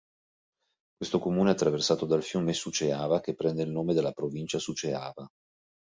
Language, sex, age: Italian, male, 40-49